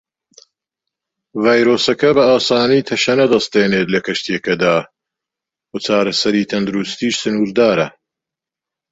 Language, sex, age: Central Kurdish, male, 30-39